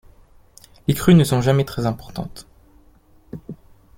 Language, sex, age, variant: French, male, 19-29, Français de métropole